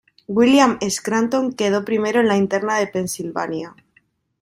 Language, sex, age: Spanish, female, 19-29